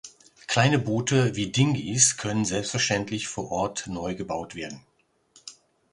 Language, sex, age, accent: German, male, 60-69, Deutschland Deutsch